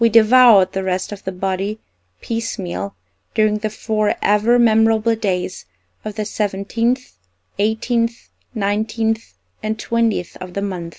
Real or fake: real